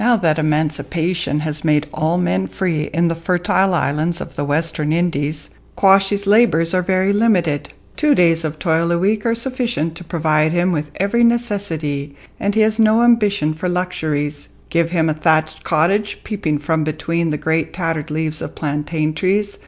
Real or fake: real